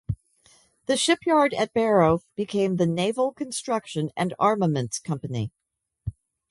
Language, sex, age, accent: English, female, 50-59, United States English